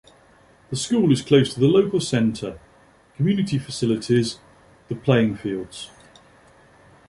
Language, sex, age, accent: English, male, 50-59, England English